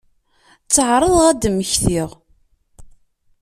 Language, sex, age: Kabyle, female, 30-39